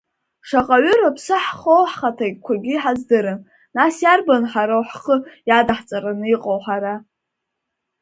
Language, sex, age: Abkhazian, female, under 19